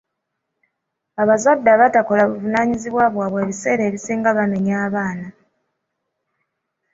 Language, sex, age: Ganda, female, 19-29